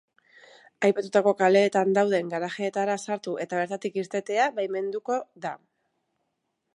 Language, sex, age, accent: Basque, female, 40-49, Mendebalekoa (Araba, Bizkaia, Gipuzkoako mendebaleko herri batzuk)